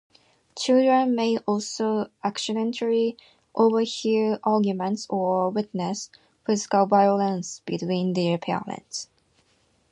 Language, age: English, 19-29